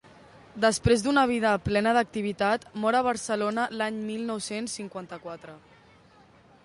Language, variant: Catalan, Central